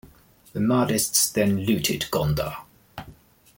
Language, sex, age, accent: English, male, 40-49, England English